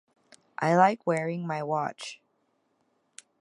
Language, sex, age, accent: English, female, 30-39, United States English